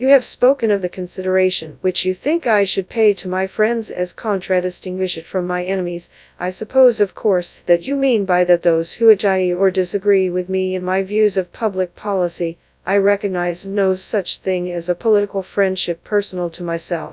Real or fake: fake